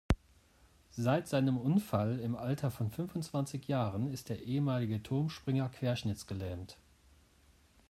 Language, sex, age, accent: German, male, 40-49, Deutschland Deutsch